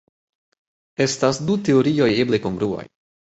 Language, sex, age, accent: Esperanto, male, 19-29, Internacia